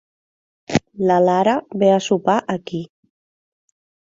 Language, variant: Catalan, Central